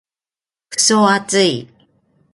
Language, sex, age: Japanese, female, 40-49